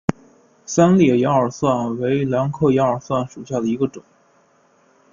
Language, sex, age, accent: Chinese, male, 19-29, 出生地：山东省